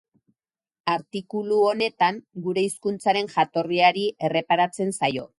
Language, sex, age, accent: Basque, female, 50-59, Erdialdekoa edo Nafarra (Gipuzkoa, Nafarroa)